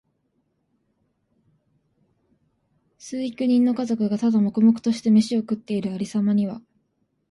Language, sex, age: Japanese, female, 19-29